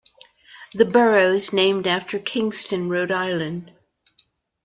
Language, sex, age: English, female, 70-79